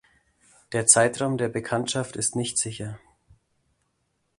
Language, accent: German, Deutschland Deutsch